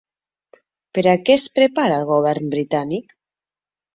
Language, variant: Catalan, Nord-Occidental